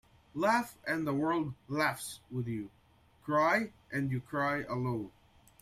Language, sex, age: English, male, 19-29